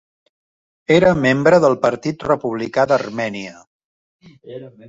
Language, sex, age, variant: Catalan, male, 40-49, Central